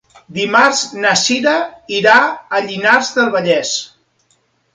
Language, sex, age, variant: Catalan, male, 40-49, Central